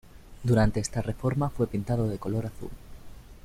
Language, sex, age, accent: Spanish, male, 19-29, España: Sur peninsular (Andalucia, Extremadura, Murcia)